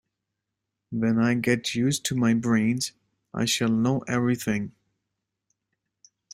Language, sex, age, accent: English, male, 19-29, United States English